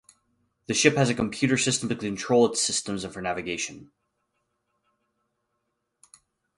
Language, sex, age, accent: English, male, 19-29, United States English